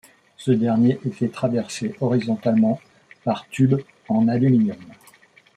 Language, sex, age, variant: French, male, 40-49, Français de métropole